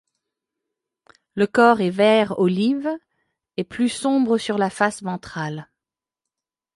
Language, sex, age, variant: French, female, 50-59, Français de métropole